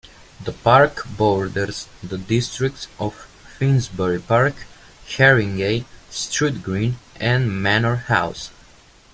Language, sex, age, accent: English, male, 19-29, United States English